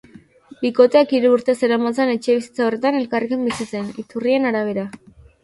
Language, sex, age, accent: Basque, female, 19-29, Mendebalekoa (Araba, Bizkaia, Gipuzkoako mendebaleko herri batzuk)